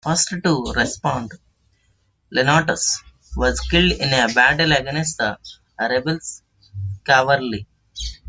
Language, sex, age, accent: English, male, 19-29, India and South Asia (India, Pakistan, Sri Lanka)